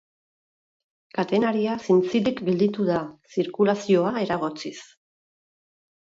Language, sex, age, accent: Basque, female, 50-59, Mendebalekoa (Araba, Bizkaia, Gipuzkoako mendebaleko herri batzuk)